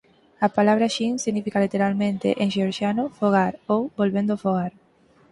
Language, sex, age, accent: Galician, female, 19-29, Central (gheada)